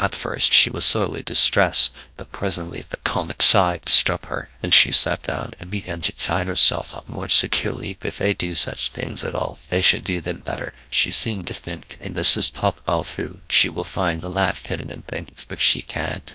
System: TTS, GlowTTS